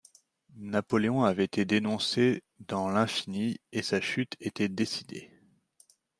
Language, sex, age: French, male, 30-39